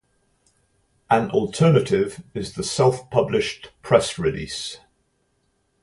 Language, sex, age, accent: English, male, 60-69, England English